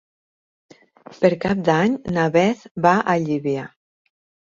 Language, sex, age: Catalan, female, 40-49